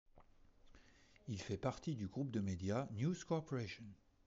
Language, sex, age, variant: French, male, 40-49, Français de métropole